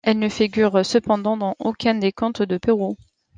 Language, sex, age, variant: French, female, 30-39, Français de métropole